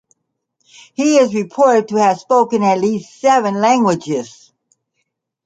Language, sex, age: English, female, 60-69